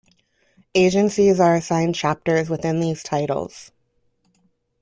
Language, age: English, 30-39